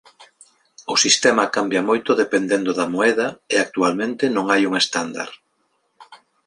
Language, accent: Galician, Normativo (estándar)